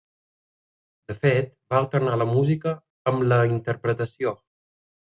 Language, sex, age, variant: Catalan, male, 19-29, Balear